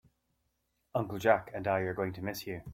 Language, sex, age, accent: English, male, 40-49, England English